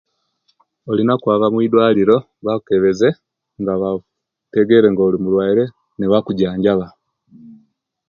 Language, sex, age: Kenyi, male, 40-49